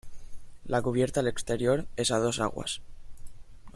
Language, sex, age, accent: Spanish, male, under 19, España: Sur peninsular (Andalucia, Extremadura, Murcia)